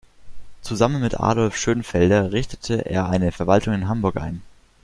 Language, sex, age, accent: German, male, under 19, Deutschland Deutsch